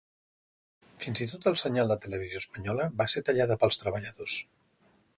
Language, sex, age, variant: Catalan, male, 50-59, Central